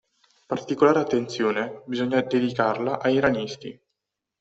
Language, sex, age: Italian, male, 19-29